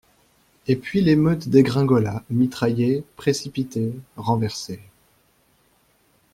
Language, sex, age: French, male, 19-29